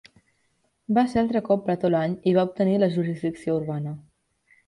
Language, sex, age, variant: Catalan, female, 19-29, Central